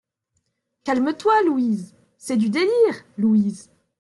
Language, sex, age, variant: French, female, 19-29, Français de métropole